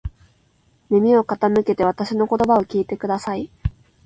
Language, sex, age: Japanese, female, 19-29